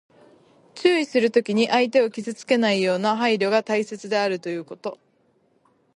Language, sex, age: Japanese, female, 19-29